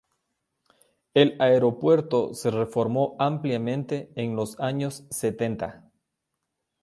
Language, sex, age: Spanish, male, 40-49